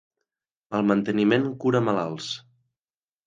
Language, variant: Catalan, Nord-Occidental